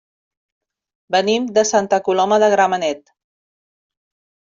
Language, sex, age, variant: Catalan, female, 40-49, Central